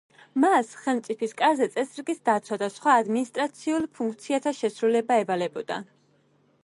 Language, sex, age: Georgian, female, 19-29